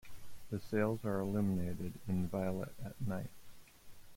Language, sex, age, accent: English, male, 30-39, United States English